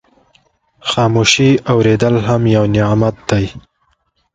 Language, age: Pashto, 19-29